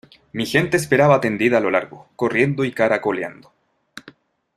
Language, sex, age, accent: Spanish, male, 19-29, Chileno: Chile, Cuyo